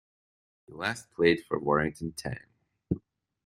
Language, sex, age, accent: English, male, 40-49, Scottish English